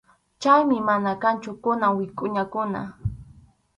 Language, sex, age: Arequipa-La Unión Quechua, female, under 19